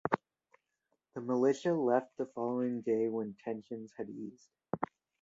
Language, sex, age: English, male, 19-29